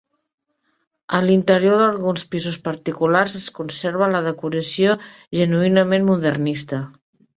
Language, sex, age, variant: Catalan, female, 40-49, Central